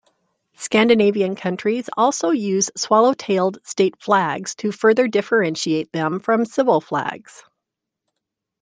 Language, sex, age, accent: English, female, 50-59, United States English